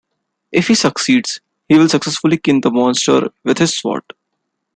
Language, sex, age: English, male, 19-29